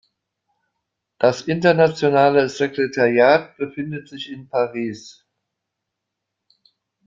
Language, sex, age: German, male, 60-69